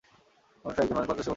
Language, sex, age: Bengali, male, 19-29